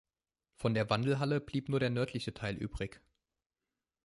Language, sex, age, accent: German, male, 19-29, Deutschland Deutsch